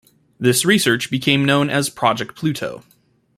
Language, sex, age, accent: English, male, 19-29, United States English